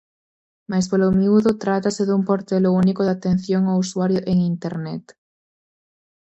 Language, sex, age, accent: Galician, female, under 19, Central (gheada)